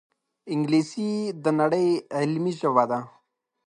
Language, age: Pashto, 19-29